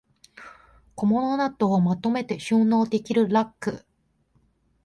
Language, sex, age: Japanese, female, 19-29